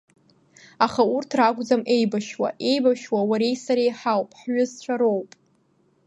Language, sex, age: Abkhazian, female, under 19